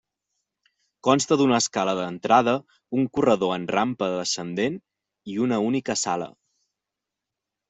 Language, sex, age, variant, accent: Catalan, male, 30-39, Central, central